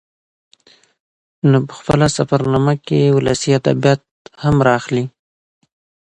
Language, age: Pashto, 19-29